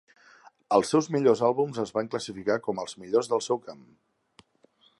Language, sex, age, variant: Catalan, male, 30-39, Central